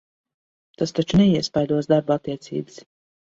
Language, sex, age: Latvian, female, 30-39